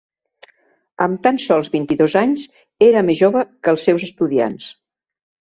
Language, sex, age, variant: Catalan, female, 70-79, Central